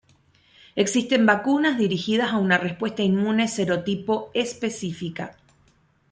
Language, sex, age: Spanish, female, 40-49